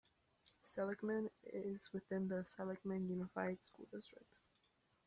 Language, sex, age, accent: English, male, under 19, United States English